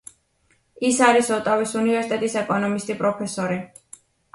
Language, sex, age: Georgian, female, 19-29